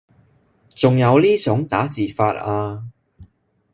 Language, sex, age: Cantonese, male, 19-29